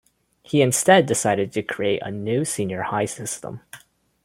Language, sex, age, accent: English, male, under 19, United States English